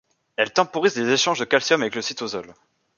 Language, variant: French, Français de métropole